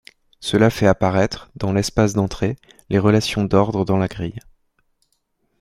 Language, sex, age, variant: French, male, 19-29, Français de métropole